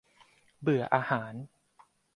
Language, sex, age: Thai, male, 30-39